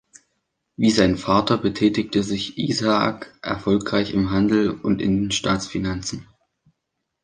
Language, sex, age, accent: German, male, under 19, Deutschland Deutsch